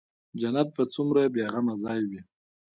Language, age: Pashto, 30-39